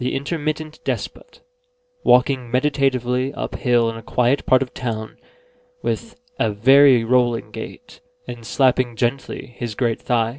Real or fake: real